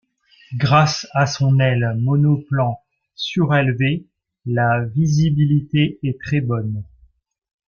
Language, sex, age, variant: French, male, 40-49, Français de métropole